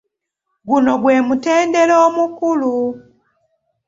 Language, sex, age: Ganda, female, 19-29